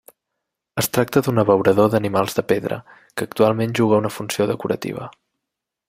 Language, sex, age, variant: Catalan, male, 19-29, Septentrional